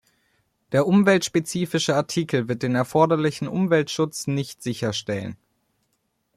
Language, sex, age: German, male, under 19